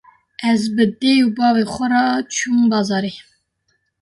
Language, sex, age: Kurdish, female, 19-29